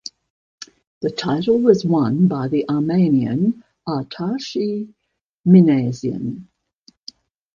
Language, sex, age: English, female, 70-79